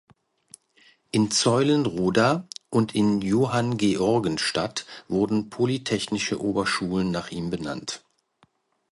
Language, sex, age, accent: German, male, 60-69, Deutschland Deutsch